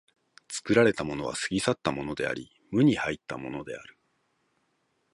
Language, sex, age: Japanese, male, 40-49